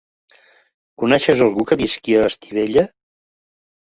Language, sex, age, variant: Catalan, male, 70-79, Central